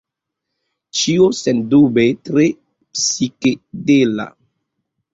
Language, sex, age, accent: Esperanto, male, 30-39, Internacia